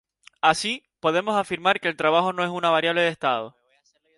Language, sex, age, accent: Spanish, male, 19-29, España: Islas Canarias